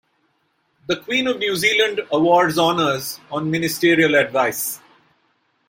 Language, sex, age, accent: English, male, 50-59, India and South Asia (India, Pakistan, Sri Lanka)